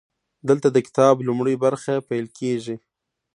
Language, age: Pashto, 19-29